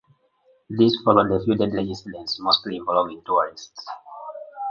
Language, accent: English, United States English